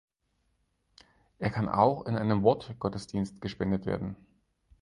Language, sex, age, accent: German, male, 40-49, Deutschland Deutsch